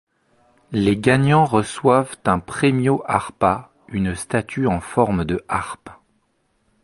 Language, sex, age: French, male, 40-49